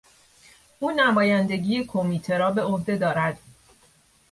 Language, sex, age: Persian, female, 30-39